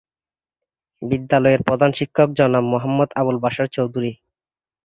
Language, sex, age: Bengali, male, 19-29